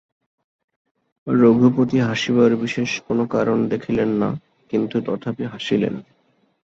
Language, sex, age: Bengali, male, 19-29